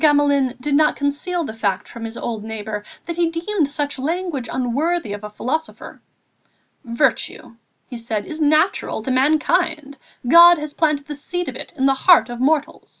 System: none